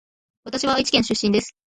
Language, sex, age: Japanese, female, 19-29